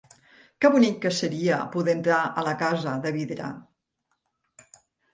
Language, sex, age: Catalan, female, 60-69